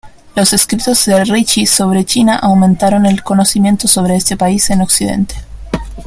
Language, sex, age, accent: Spanish, female, under 19, Chileno: Chile, Cuyo